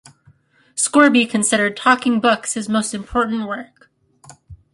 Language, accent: English, United States English